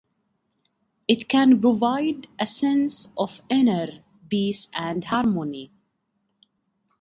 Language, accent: English, United States English